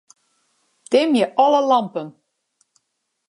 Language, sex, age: Western Frisian, female, 40-49